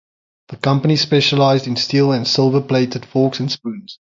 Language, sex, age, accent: English, male, 19-29, United States English; Southern African (South Africa, Zimbabwe, Namibia)